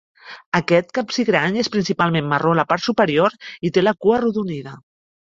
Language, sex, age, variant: Catalan, female, 40-49, Central